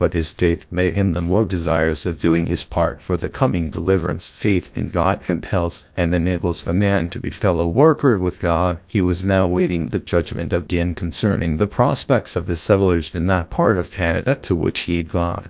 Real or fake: fake